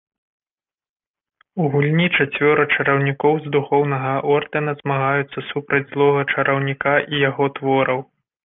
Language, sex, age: Belarusian, male, 30-39